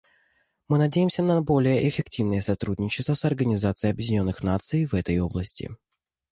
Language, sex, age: Russian, male, 19-29